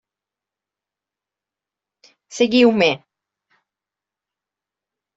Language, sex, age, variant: Catalan, female, 40-49, Septentrional